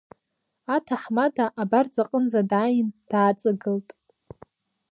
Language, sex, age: Abkhazian, female, 19-29